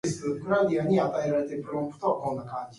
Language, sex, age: English, female, 19-29